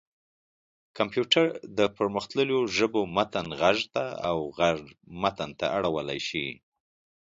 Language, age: Pashto, 50-59